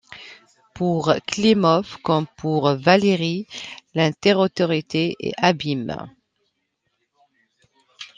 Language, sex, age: French, female, 40-49